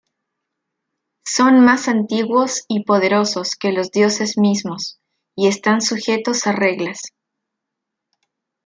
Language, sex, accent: Spanish, female, Andino-Pacífico: Colombia, Perú, Ecuador, oeste de Bolivia y Venezuela andina